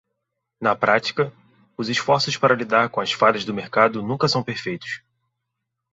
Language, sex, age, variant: Portuguese, male, 19-29, Portuguese (Brasil)